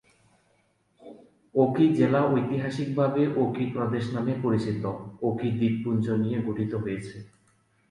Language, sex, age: Bengali, male, 30-39